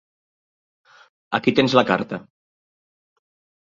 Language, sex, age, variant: Catalan, male, 50-59, Nord-Occidental